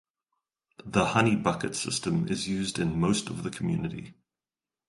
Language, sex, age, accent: English, male, 40-49, Southern African (South Africa, Zimbabwe, Namibia)